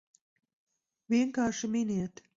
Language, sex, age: Latvian, female, 40-49